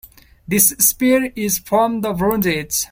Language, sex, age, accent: English, male, 19-29, India and South Asia (India, Pakistan, Sri Lanka)